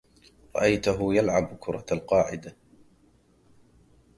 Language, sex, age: Arabic, male, 40-49